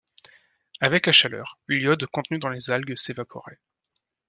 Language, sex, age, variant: French, male, 19-29, Français de métropole